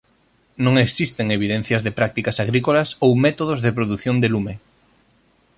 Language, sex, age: Galician, male, 30-39